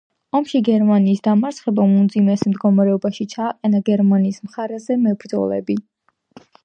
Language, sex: Georgian, female